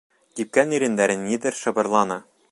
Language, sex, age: Bashkir, male, under 19